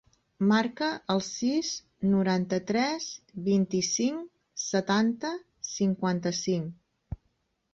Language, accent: Catalan, Empordanès